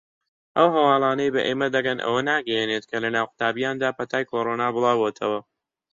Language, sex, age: Central Kurdish, male, under 19